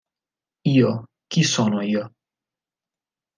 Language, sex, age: Italian, male, 19-29